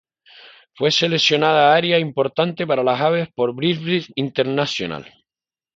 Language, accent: Spanish, España: Islas Canarias